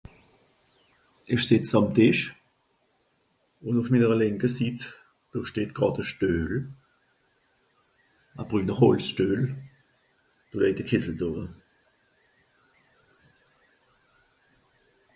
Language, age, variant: Swiss German, 50-59, Nordniederàlemmànisch (Rishoffe, Zàwere, Bùsswìller, Hawenau, Brüemt, Stroossbùri, Molse, Dàmbàch, Schlettstàtt, Pfàlzbùri usw.)